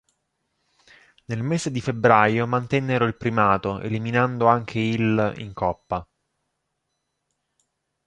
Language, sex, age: Italian, male, 30-39